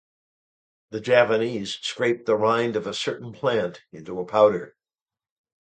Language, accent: English, United States English